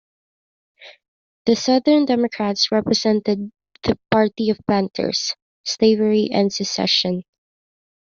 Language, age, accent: English, 19-29, Filipino